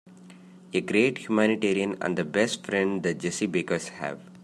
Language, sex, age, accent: English, male, 30-39, India and South Asia (India, Pakistan, Sri Lanka)